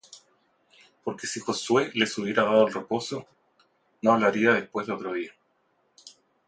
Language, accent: Spanish, Chileno: Chile, Cuyo